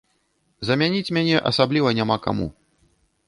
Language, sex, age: Belarusian, male, 40-49